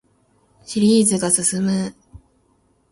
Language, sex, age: Japanese, female, 19-29